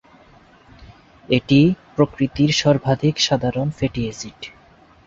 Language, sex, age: Bengali, male, 19-29